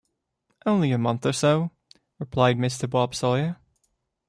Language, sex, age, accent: English, male, 19-29, England English